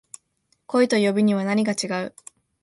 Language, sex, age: Japanese, female, 19-29